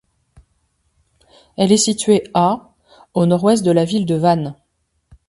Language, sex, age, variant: French, female, 40-49, Français de métropole